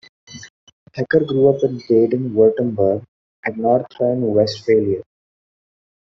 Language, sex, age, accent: English, male, 19-29, India and South Asia (India, Pakistan, Sri Lanka)